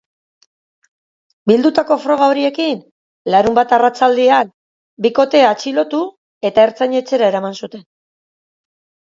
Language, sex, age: Basque, female, 50-59